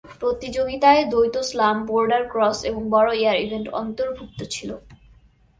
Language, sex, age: Bengali, female, 19-29